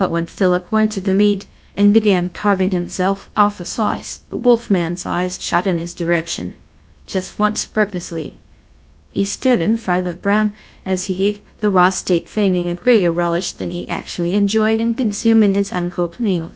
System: TTS, GlowTTS